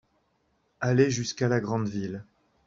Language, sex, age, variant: French, male, 40-49, Français de métropole